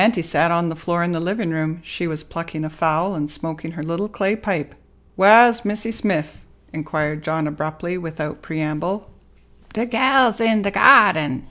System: none